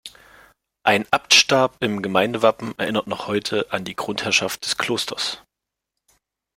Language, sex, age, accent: German, male, 30-39, Deutschland Deutsch